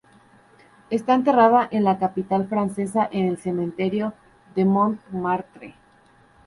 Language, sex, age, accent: Spanish, female, under 19, México